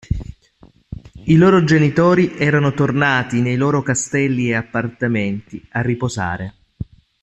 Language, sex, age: Italian, male, 30-39